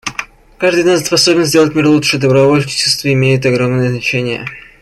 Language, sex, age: Russian, male, 19-29